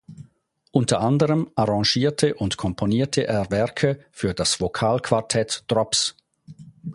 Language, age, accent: German, 50-59, Schweizerdeutsch